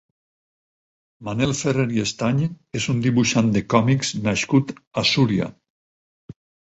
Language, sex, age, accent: Catalan, male, 60-69, valencià